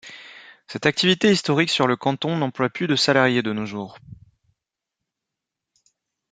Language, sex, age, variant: French, male, 30-39, Français de métropole